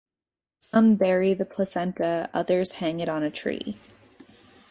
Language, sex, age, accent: English, female, 19-29, United States English